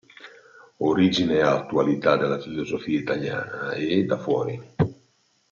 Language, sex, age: Italian, male, 50-59